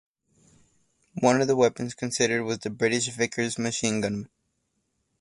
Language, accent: English, United States English